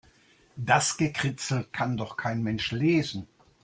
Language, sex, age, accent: German, male, 60-69, Deutschland Deutsch